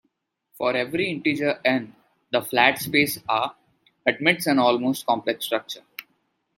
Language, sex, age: English, male, under 19